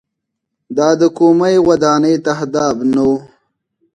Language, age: Pashto, 19-29